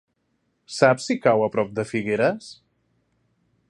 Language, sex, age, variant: Catalan, male, 19-29, Central